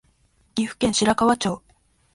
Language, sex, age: Japanese, female, 19-29